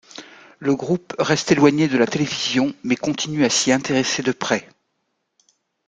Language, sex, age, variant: French, female, 50-59, Français de métropole